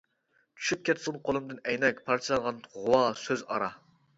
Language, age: Uyghur, 19-29